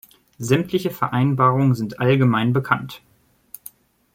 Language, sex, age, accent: German, male, 19-29, Deutschland Deutsch